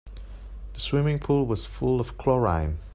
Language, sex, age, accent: English, male, 30-39, Hong Kong English